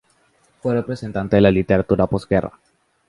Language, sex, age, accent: Spanish, male, under 19, América central